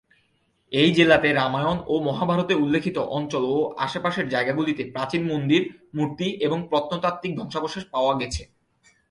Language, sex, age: Bengali, male, 19-29